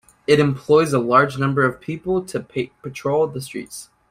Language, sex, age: English, male, 19-29